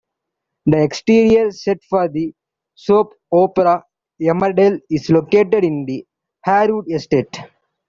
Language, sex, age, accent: English, male, 19-29, India and South Asia (India, Pakistan, Sri Lanka)